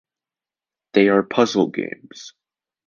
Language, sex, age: English, male, under 19